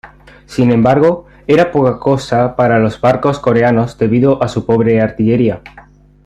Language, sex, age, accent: Spanish, male, under 19, España: Sur peninsular (Andalucia, Extremadura, Murcia)